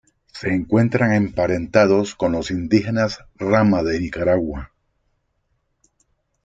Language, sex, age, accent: Spanish, male, 60-69, América central